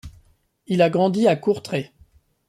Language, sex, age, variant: French, male, 30-39, Français de métropole